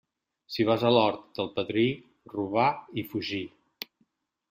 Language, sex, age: Catalan, male, 60-69